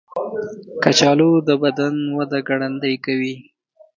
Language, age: Pashto, 19-29